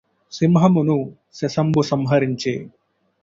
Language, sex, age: Telugu, male, 19-29